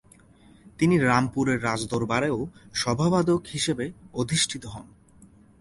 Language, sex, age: Bengali, male, 19-29